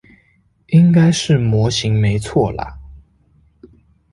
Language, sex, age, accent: Chinese, male, 19-29, 出生地：臺北市